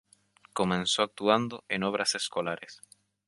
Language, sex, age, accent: Spanish, male, 19-29, España: Islas Canarias